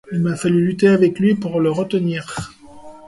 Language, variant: French, Français de métropole